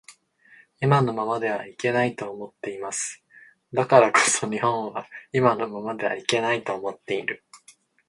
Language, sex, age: Japanese, male, 19-29